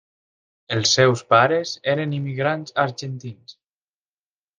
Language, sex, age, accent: Catalan, male, 19-29, valencià